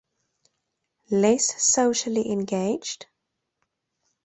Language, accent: English, Southern African (South Africa, Zimbabwe, Namibia)